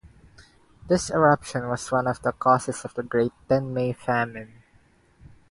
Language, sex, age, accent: English, male, 19-29, Filipino